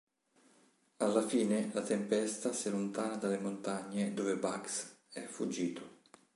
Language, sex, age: Italian, male, 50-59